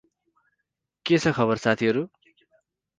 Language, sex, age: Nepali, male, 19-29